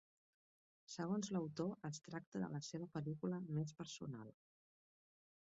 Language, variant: Catalan, Central